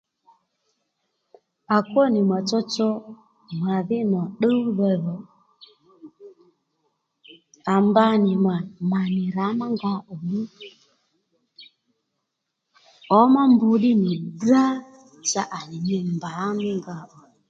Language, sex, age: Lendu, female, 30-39